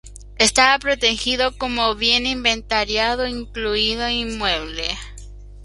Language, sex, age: Spanish, male, under 19